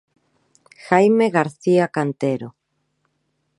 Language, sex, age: Galician, female, 40-49